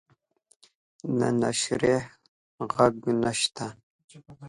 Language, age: Pashto, 19-29